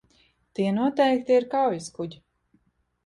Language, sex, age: Latvian, female, 30-39